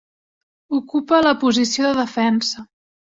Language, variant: Catalan, Central